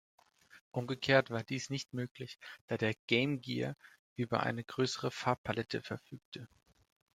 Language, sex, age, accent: German, male, 19-29, Deutschland Deutsch